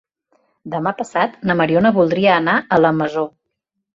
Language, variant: Catalan, Central